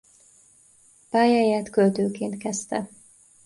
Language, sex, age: Hungarian, female, 19-29